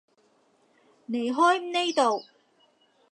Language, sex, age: Cantonese, female, 40-49